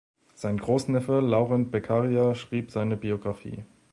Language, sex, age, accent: German, male, 19-29, Deutschland Deutsch